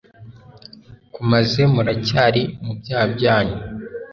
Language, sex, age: Kinyarwanda, male, under 19